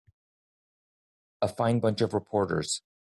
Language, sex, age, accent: English, male, 40-49, United States English